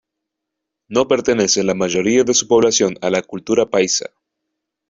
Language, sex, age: Spanish, male, 19-29